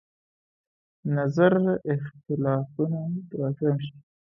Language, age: Pashto, 19-29